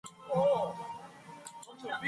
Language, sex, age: English, female, 19-29